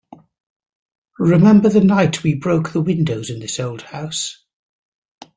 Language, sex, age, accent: English, male, 50-59, Welsh English